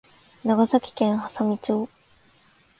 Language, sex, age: Japanese, female, 19-29